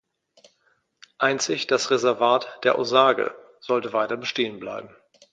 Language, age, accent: German, 50-59, Deutschland Deutsch